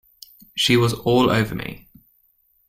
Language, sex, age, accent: English, male, 19-29, England English